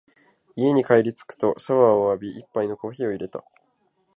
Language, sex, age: Japanese, male, 19-29